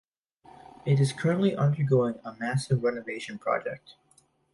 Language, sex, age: English, male, under 19